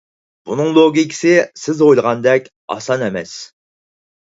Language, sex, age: Uyghur, male, 19-29